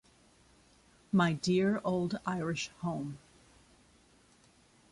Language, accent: English, United States English